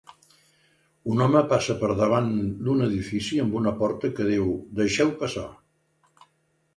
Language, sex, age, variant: Catalan, male, 70-79, Central